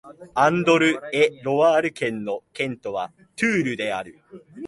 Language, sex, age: Japanese, male, 19-29